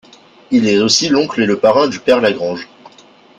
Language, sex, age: French, male, under 19